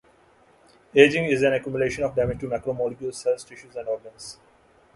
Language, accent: English, India and South Asia (India, Pakistan, Sri Lanka)